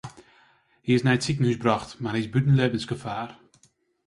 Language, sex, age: Western Frisian, male, 19-29